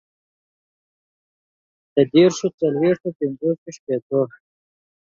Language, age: Pashto, 19-29